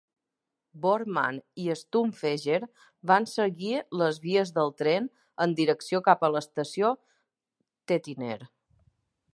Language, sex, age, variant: Catalan, female, 30-39, Balear